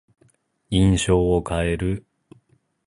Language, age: Japanese, 30-39